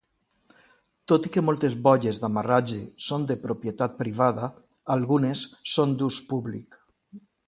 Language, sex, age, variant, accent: Catalan, male, 50-59, Valencià central, valencià